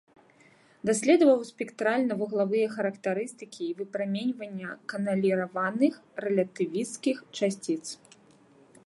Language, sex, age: Belarusian, female, 30-39